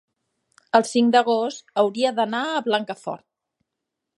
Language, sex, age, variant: Catalan, female, 40-49, Central